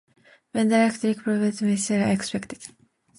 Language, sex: English, female